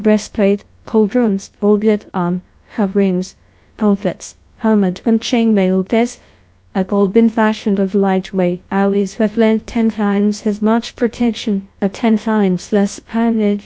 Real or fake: fake